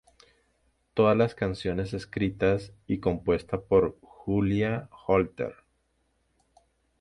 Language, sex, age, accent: Spanish, male, 30-39, Caribe: Cuba, Venezuela, Puerto Rico, República Dominicana, Panamá, Colombia caribeña, México caribeño, Costa del golfo de México